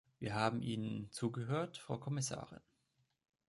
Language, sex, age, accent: German, male, 19-29, Deutschland Deutsch